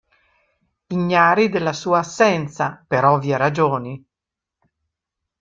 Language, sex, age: Italian, female, 70-79